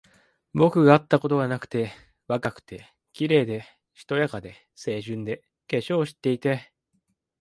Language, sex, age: Japanese, male, 19-29